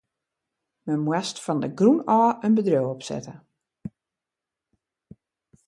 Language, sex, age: Western Frisian, female, 50-59